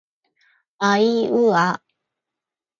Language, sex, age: Japanese, female, 50-59